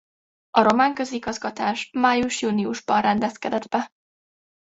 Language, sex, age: Hungarian, female, 19-29